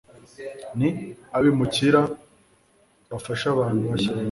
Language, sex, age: Kinyarwanda, male, 19-29